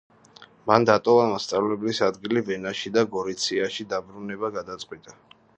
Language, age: Georgian, 19-29